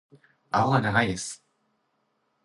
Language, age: Japanese, 19-29